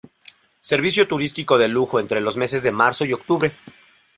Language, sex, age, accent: Spanish, male, 30-39, México